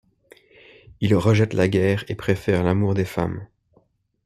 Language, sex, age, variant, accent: French, male, 19-29, Français d'Europe, Français de Belgique